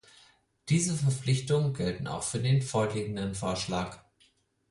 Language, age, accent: German, 30-39, Deutschland Deutsch